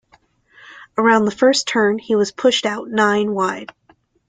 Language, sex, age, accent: English, female, 19-29, United States English